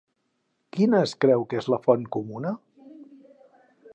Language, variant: Catalan, Central